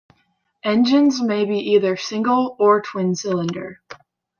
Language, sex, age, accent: English, female, 19-29, United States English